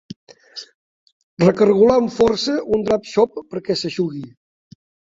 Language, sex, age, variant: Catalan, male, 60-69, Septentrional